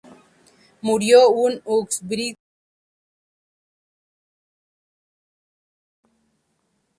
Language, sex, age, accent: Spanish, female, 30-39, México